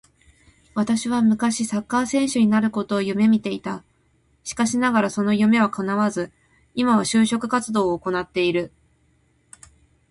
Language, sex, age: Japanese, female, 30-39